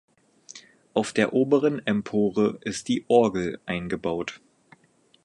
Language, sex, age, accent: German, male, 19-29, Deutschland Deutsch